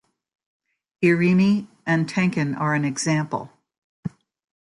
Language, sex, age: English, female, 60-69